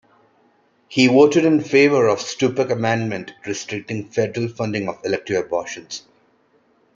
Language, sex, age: English, male, 19-29